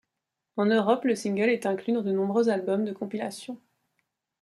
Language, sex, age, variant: French, female, 30-39, Français de métropole